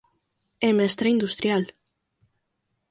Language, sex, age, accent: Galician, female, under 19, Normativo (estándar)